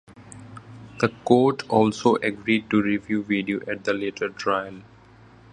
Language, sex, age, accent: English, male, 30-39, India and South Asia (India, Pakistan, Sri Lanka)